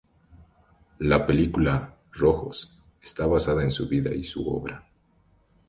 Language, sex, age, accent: Spanish, male, 19-29, Andino-Pacífico: Colombia, Perú, Ecuador, oeste de Bolivia y Venezuela andina